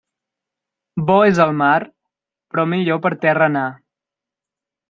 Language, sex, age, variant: Catalan, male, 19-29, Central